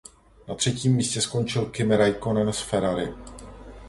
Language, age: Czech, 40-49